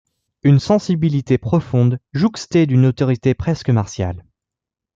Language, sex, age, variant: French, male, 19-29, Français de métropole